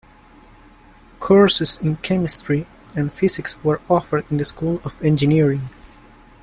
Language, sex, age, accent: English, male, 19-29, United States English